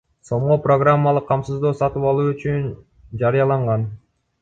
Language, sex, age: Kyrgyz, male, 19-29